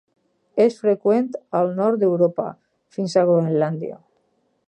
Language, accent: Catalan, valencià